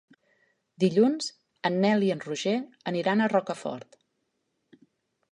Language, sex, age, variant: Catalan, female, 40-49, Central